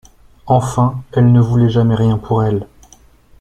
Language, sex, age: French, male, 19-29